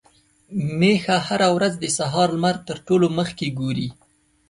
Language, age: Pashto, 19-29